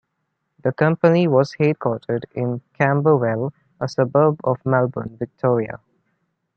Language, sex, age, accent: English, male, 19-29, India and South Asia (India, Pakistan, Sri Lanka)